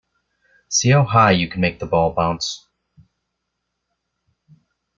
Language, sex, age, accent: English, male, 19-29, United States English